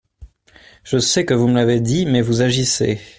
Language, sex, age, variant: French, male, 19-29, Français de métropole